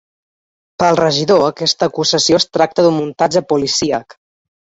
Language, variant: Catalan, Balear